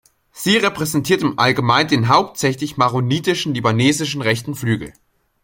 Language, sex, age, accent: German, male, under 19, Deutschland Deutsch